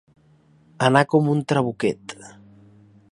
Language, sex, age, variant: Catalan, male, 19-29, Nord-Occidental